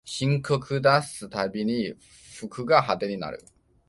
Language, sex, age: Japanese, male, 19-29